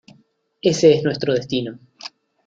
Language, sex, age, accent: Spanish, male, 40-49, Rioplatense: Argentina, Uruguay, este de Bolivia, Paraguay